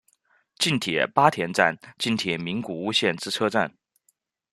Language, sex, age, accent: Chinese, male, 19-29, 出生地：湖北省